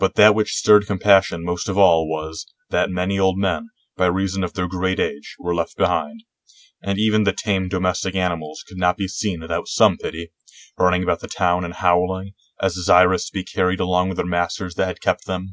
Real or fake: real